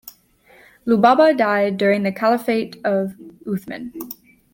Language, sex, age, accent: English, female, 19-29, United States English